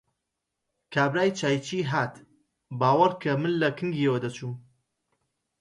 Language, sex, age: Central Kurdish, male, 19-29